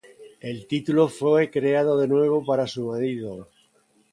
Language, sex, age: Spanish, male, 60-69